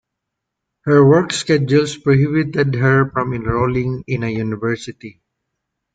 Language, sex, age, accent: English, male, 40-49, Filipino